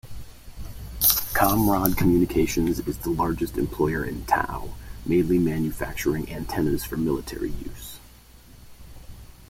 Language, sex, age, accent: English, male, 30-39, United States English